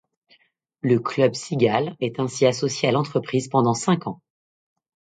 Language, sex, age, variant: French, female, 40-49, Français de métropole